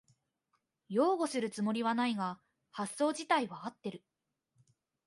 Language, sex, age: Japanese, female, 19-29